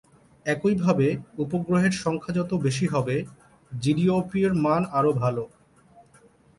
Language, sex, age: Bengali, male, 30-39